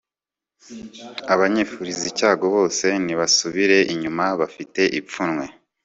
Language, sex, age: Kinyarwanda, female, 19-29